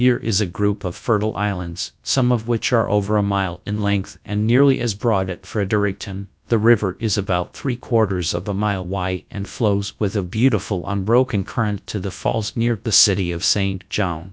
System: TTS, GradTTS